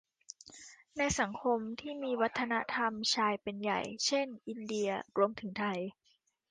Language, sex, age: Thai, female, 19-29